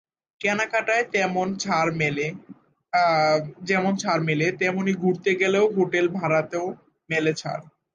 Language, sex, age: Bengali, male, 19-29